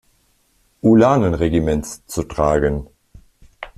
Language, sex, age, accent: German, male, 40-49, Deutschland Deutsch